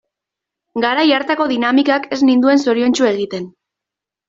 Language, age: Basque, 19-29